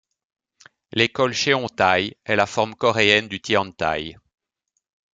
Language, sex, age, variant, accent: French, male, 40-49, Français d'Europe, Français de Belgique